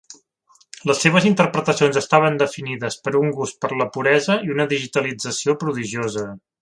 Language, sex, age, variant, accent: Catalan, male, 30-39, Central, central